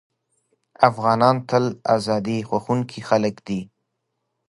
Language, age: Pashto, 30-39